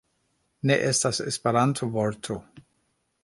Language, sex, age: Esperanto, male, 50-59